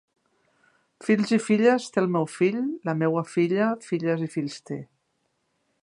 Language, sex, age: Catalan, female, 50-59